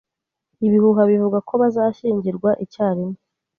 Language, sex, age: Kinyarwanda, female, 30-39